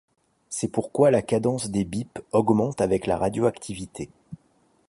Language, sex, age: French, male, 40-49